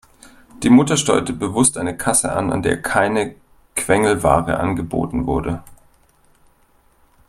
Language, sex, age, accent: German, male, 30-39, Deutschland Deutsch